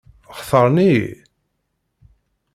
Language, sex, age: Kabyle, male, 50-59